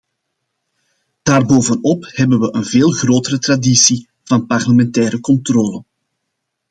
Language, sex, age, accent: Dutch, male, 40-49, Belgisch Nederlands